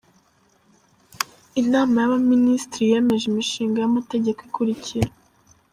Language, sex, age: Kinyarwanda, female, under 19